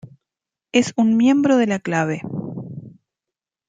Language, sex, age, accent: Spanish, female, 40-49, Rioplatense: Argentina, Uruguay, este de Bolivia, Paraguay